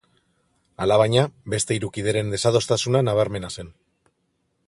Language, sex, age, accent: Basque, male, 40-49, Mendebalekoa (Araba, Bizkaia, Gipuzkoako mendebaleko herri batzuk)